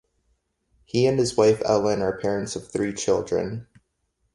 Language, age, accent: English, 30-39, United States English